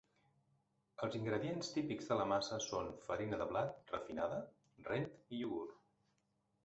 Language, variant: Catalan, Central